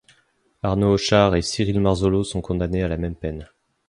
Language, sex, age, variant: French, male, 19-29, Français de métropole